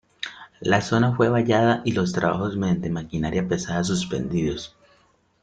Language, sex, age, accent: Spanish, male, 30-39, Andino-Pacífico: Colombia, Perú, Ecuador, oeste de Bolivia y Venezuela andina